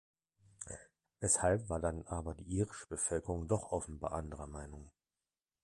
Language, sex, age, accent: German, male, 30-39, Deutschland Deutsch